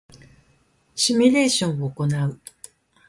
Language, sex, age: Japanese, female, 50-59